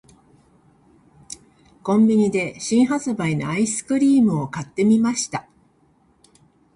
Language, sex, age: Japanese, female, 60-69